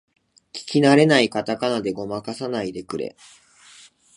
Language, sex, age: Japanese, male, 19-29